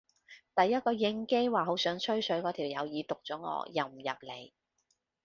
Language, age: Cantonese, 30-39